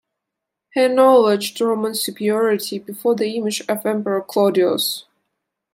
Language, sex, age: English, female, 19-29